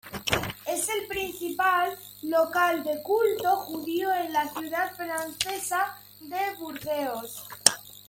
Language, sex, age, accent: Spanish, female, under 19, España: Centro-Sur peninsular (Madrid, Toledo, Castilla-La Mancha)